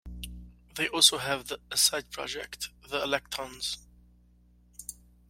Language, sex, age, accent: English, male, 30-39, United States English